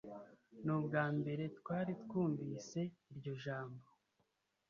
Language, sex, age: Kinyarwanda, male, 30-39